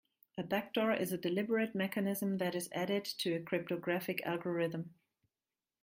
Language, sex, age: English, female, 40-49